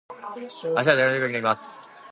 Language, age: Japanese, 19-29